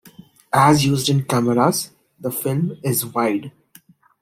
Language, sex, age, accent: English, male, 19-29, India and South Asia (India, Pakistan, Sri Lanka)